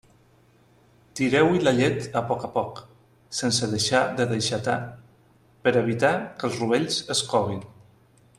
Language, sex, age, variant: Catalan, male, 40-49, Central